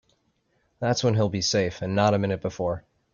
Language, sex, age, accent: English, male, 19-29, United States English